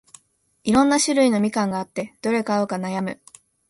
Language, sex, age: Japanese, female, 19-29